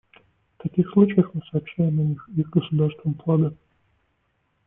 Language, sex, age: Russian, male, 30-39